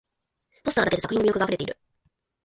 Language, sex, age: Japanese, female, 19-29